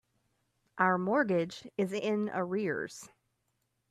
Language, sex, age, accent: English, female, 30-39, United States English